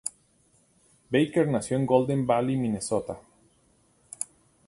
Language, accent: Spanish, México